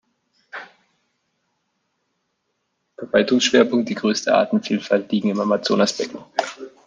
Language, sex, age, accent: German, male, 19-29, Deutschland Deutsch